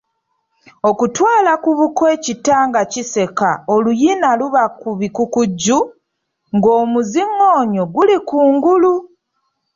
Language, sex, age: Ganda, female, 30-39